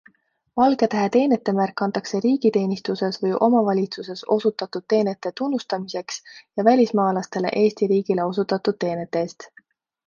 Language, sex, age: Estonian, female, 30-39